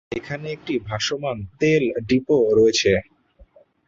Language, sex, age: Bengali, male, 19-29